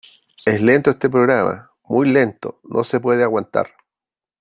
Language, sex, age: Spanish, male, 50-59